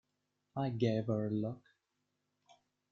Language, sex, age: English, male, 19-29